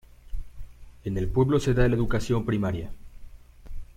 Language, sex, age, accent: Spanish, male, 19-29, México